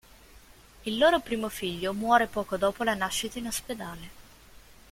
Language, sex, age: Italian, female, 19-29